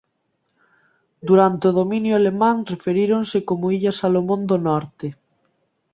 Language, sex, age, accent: Galician, female, 19-29, Central (gheada)